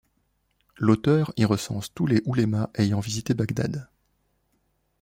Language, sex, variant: French, male, Français de métropole